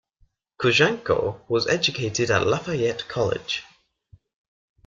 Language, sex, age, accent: English, male, under 19, England English